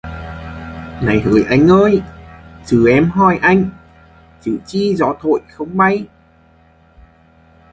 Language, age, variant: Vietnamese, 19-29, Hà Nội